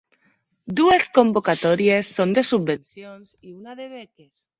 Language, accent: Catalan, valencià